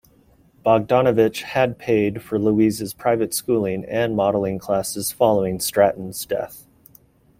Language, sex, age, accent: English, male, 30-39, United States English